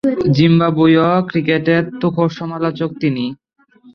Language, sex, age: Bengali, male, under 19